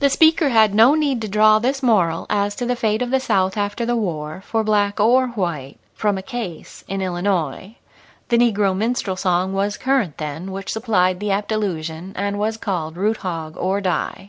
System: none